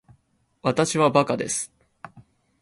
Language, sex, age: Japanese, male, 19-29